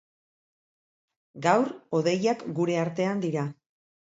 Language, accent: Basque, Mendebalekoa (Araba, Bizkaia, Gipuzkoako mendebaleko herri batzuk)